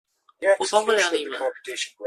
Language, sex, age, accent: Chinese, male, 19-29, 出生地：臺北市